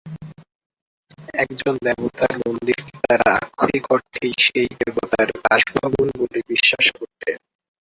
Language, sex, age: Bengali, male, under 19